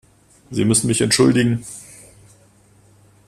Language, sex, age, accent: German, male, 30-39, Deutschland Deutsch